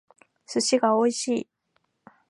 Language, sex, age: Japanese, female, 19-29